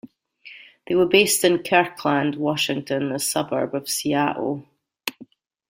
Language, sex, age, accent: English, female, 40-49, Scottish English